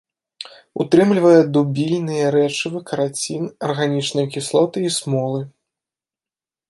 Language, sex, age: Belarusian, male, 19-29